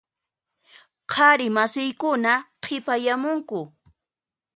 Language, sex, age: Puno Quechua, female, 30-39